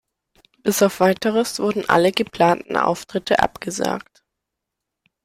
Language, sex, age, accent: German, male, under 19, Deutschland Deutsch